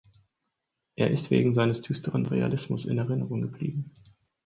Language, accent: German, Deutschland Deutsch